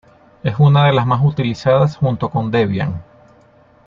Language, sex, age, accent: Spanish, male, 30-39, Andino-Pacífico: Colombia, Perú, Ecuador, oeste de Bolivia y Venezuela andina